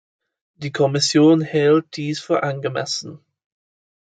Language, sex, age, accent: German, male, 19-29, Britisches Deutsch